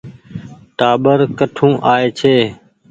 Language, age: Goaria, 19-29